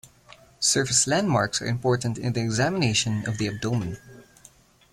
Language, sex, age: English, male, 19-29